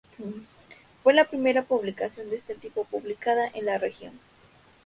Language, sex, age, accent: Spanish, female, 19-29, México